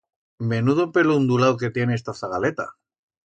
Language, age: Aragonese, 60-69